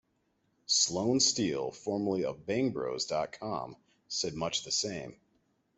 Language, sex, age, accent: English, male, 30-39, United States English